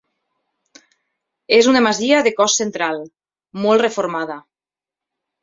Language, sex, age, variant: Catalan, female, 30-39, Nord-Occidental